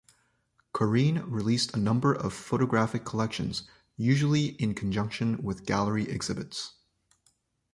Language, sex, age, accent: English, male, 30-39, Canadian English